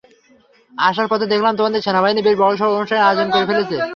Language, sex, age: Bengali, male, under 19